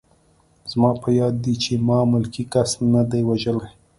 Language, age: Pashto, 30-39